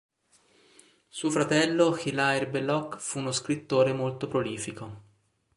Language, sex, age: Italian, male, 40-49